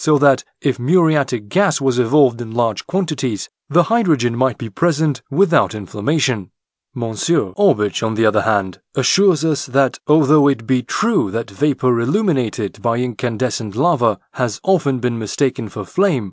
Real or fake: real